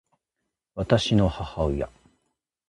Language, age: Japanese, 30-39